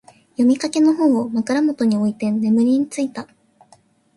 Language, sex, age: Japanese, female, 19-29